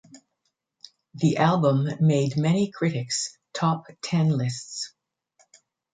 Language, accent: English, Canadian English